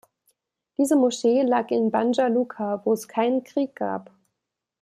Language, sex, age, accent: German, female, 19-29, Deutschland Deutsch